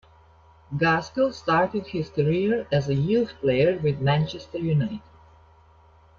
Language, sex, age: English, female, 30-39